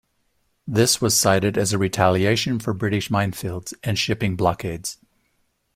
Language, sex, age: English, male, 60-69